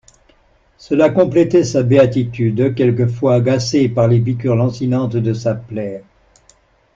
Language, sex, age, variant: French, male, 60-69, Français de métropole